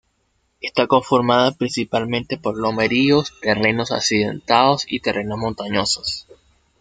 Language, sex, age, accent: Spanish, male, 19-29, Caribe: Cuba, Venezuela, Puerto Rico, República Dominicana, Panamá, Colombia caribeña, México caribeño, Costa del golfo de México